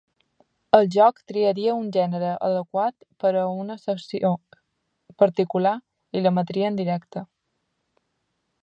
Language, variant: Catalan, Balear